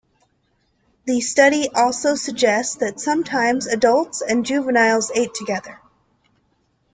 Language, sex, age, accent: English, female, 19-29, United States English